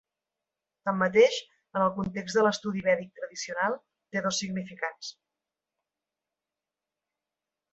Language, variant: Catalan, Central